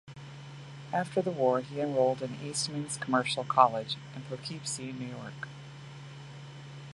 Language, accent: English, United States English